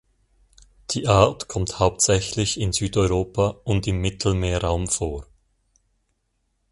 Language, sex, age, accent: German, male, 30-39, Schweizerdeutsch